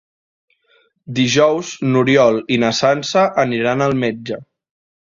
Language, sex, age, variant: Catalan, male, 19-29, Central